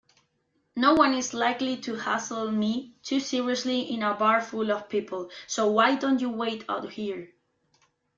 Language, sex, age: English, female, 19-29